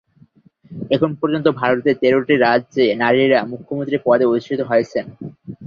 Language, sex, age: Bengali, male, 19-29